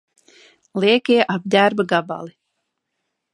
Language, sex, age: Latvian, female, 40-49